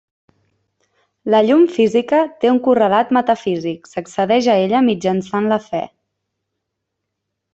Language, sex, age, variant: Catalan, female, 19-29, Central